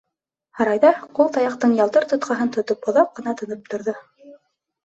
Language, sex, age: Bashkir, female, 19-29